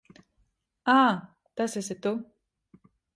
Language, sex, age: Latvian, female, 30-39